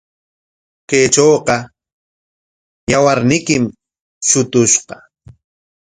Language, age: Corongo Ancash Quechua, 40-49